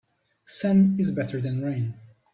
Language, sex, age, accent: English, male, 19-29, United States English